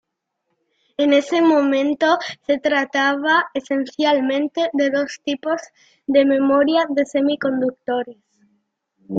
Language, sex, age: Spanish, female, 30-39